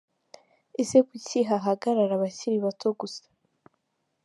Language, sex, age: Kinyarwanda, female, 19-29